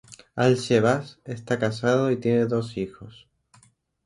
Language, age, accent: Spanish, 19-29, España: Islas Canarias